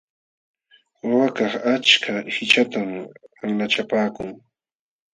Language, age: Jauja Wanca Quechua, 40-49